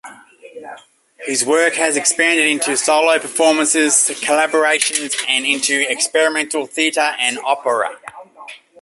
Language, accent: English, Australian English